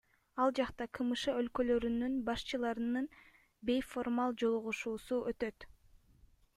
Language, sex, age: Kyrgyz, female, 19-29